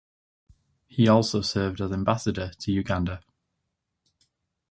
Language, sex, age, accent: English, male, 19-29, England English